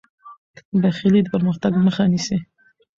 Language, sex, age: Pashto, female, 19-29